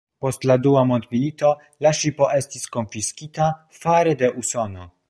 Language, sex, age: Esperanto, male, 19-29